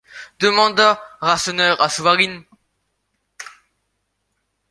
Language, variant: French, Français de métropole